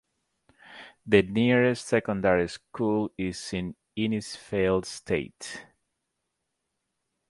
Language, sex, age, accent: English, male, 40-49, United States English